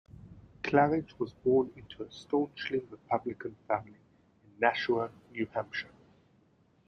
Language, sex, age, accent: English, male, 40-49, Southern African (South Africa, Zimbabwe, Namibia)